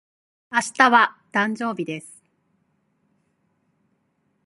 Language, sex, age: Japanese, female, 40-49